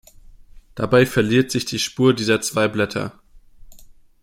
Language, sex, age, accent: German, male, 19-29, Deutschland Deutsch